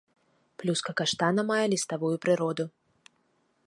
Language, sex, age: Belarusian, female, 19-29